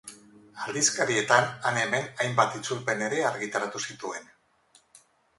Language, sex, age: Basque, female, 50-59